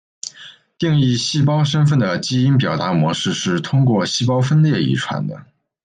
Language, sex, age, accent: Chinese, male, 19-29, 出生地：山东省